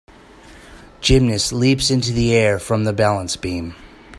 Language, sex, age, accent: English, male, 40-49, Canadian English